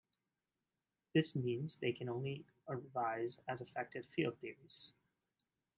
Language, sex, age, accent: English, male, 19-29, United States English